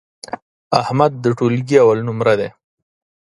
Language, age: Pashto, 30-39